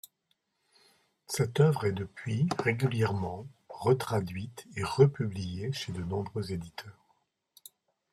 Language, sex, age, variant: French, male, 60-69, Français de métropole